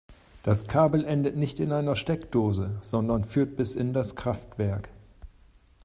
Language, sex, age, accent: German, male, 50-59, Deutschland Deutsch